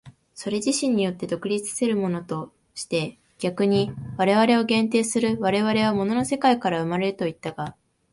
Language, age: Japanese, 19-29